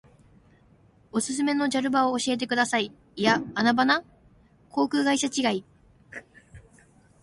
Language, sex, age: Japanese, female, under 19